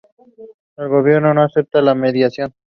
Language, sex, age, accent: Spanish, male, 19-29, México